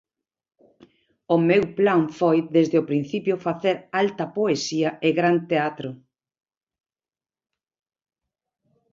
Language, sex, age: Galician, female, 60-69